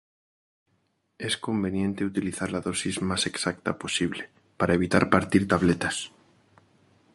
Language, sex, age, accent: Spanish, male, 30-39, España: Centro-Sur peninsular (Madrid, Toledo, Castilla-La Mancha)